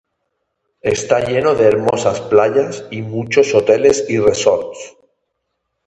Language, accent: Spanish, España: Norte peninsular (Asturias, Castilla y León, Cantabria, País Vasco, Navarra, Aragón, La Rioja, Guadalajara, Cuenca)